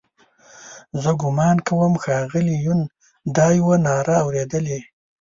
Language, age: Pashto, 30-39